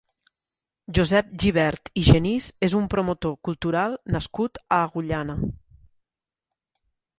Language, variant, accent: Catalan, Nord-Occidental, Lleidatà